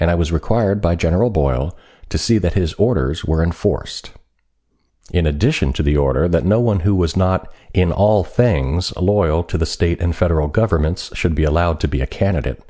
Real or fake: real